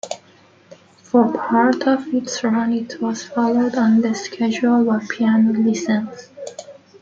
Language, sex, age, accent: English, female, 19-29, United States English